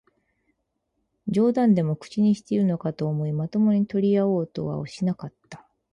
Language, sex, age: Japanese, female, 30-39